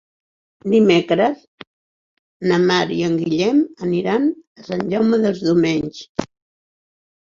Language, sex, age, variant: Catalan, female, 70-79, Central